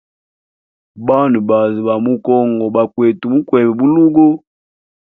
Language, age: Hemba, 30-39